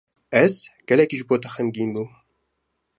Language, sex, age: Kurdish, male, 19-29